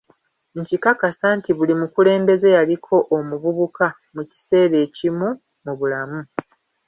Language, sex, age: Ganda, female, 30-39